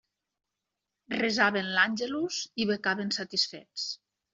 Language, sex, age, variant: Catalan, female, 50-59, Nord-Occidental